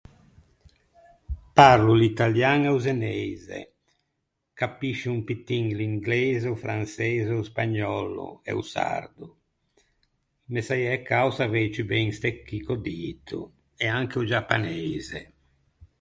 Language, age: Ligurian, 70-79